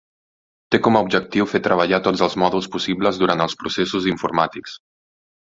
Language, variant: Catalan, Central